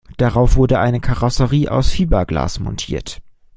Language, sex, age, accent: German, male, 19-29, Deutschland Deutsch